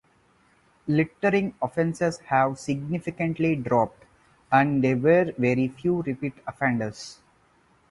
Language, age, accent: English, 19-29, India and South Asia (India, Pakistan, Sri Lanka)